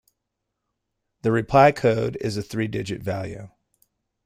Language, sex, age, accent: English, male, 50-59, United States English